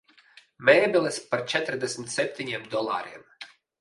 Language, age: Latvian, 40-49